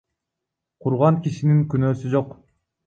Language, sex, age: Kyrgyz, male, under 19